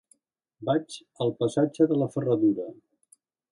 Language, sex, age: Catalan, male, 70-79